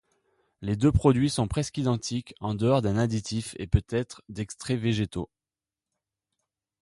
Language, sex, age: French, male, 30-39